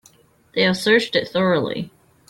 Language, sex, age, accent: English, female, 19-29, United States English